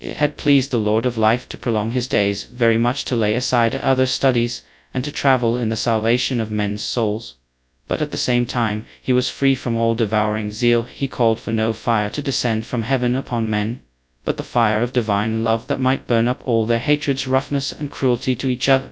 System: TTS, FastPitch